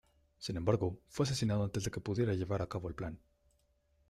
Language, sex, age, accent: Spanish, male, 19-29, México